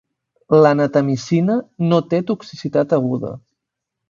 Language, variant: Catalan, Central